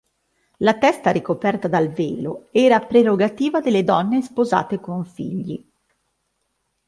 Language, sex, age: Italian, female, 30-39